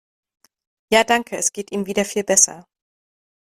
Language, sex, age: German, female, 30-39